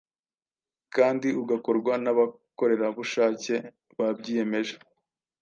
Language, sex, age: Kinyarwanda, male, 19-29